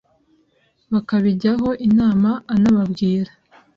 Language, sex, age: Kinyarwanda, female, 19-29